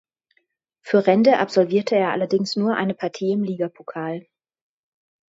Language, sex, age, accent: German, female, 30-39, Hochdeutsch